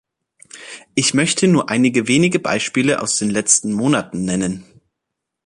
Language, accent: German, Deutschland Deutsch